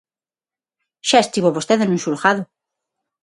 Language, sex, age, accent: Galician, female, 40-49, Atlántico (seseo e gheada); Neofalante